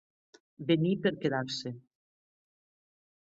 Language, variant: Catalan, Nord-Occidental